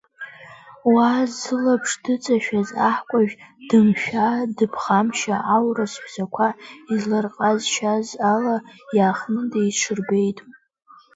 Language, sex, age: Abkhazian, female, under 19